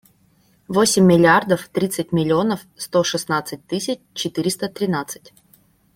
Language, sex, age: Russian, female, 19-29